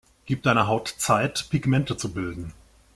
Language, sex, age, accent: German, male, 40-49, Deutschland Deutsch